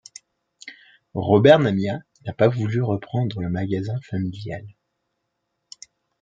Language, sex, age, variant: French, male, 19-29, Français de métropole